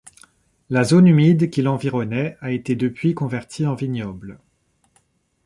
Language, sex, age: French, male, 30-39